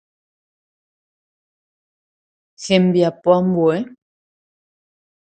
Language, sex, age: Guarani, female, 30-39